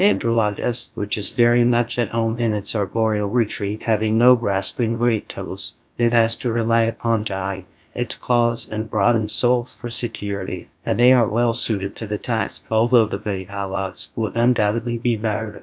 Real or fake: fake